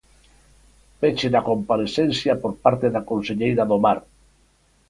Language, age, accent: Galician, 70-79, Atlántico (seseo e gheada)